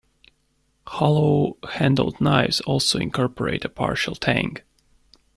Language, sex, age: English, male, 19-29